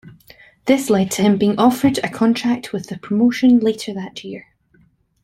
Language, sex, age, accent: English, female, 30-39, Scottish English